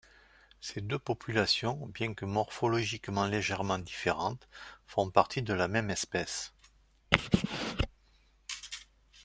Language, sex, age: French, male, 50-59